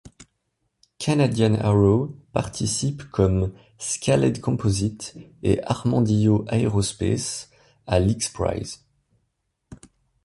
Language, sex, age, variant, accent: French, male, 19-29, Français d'Europe, Français de Suisse